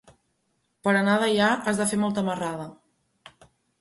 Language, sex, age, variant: Catalan, female, 19-29, Central